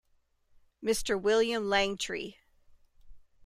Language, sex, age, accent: English, female, 50-59, United States English